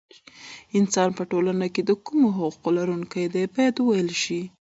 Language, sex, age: Pashto, female, 19-29